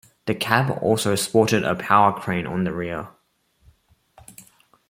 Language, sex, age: English, male, 19-29